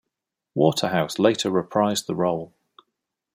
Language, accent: English, England English